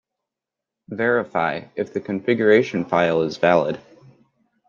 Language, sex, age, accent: English, male, under 19, United States English